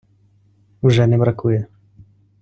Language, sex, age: Ukrainian, male, 30-39